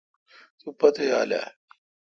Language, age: Kalkoti, 50-59